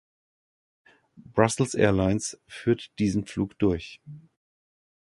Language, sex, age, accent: German, male, 50-59, Deutschland Deutsch